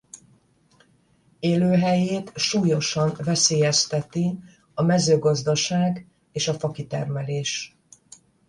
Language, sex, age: Hungarian, female, 60-69